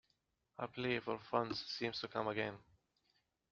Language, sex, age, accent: English, male, 19-29, United States English